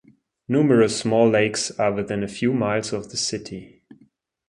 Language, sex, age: English, male, 30-39